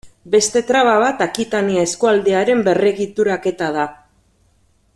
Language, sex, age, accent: Basque, female, 40-49, Mendebalekoa (Araba, Bizkaia, Gipuzkoako mendebaleko herri batzuk)